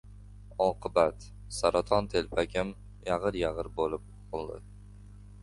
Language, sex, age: Uzbek, male, under 19